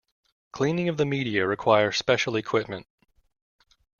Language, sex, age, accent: English, male, 30-39, United States English